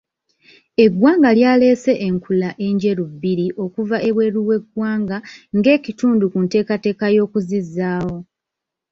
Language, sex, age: Ganda, female, 19-29